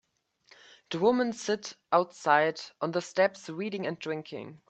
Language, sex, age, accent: English, male, 19-29, United States English